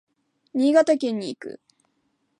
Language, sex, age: Japanese, female, under 19